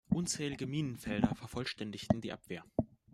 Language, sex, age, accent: German, male, 19-29, Deutschland Deutsch